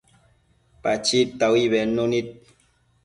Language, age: Matsés, 19-29